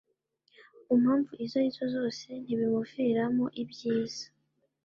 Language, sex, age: Kinyarwanda, female, under 19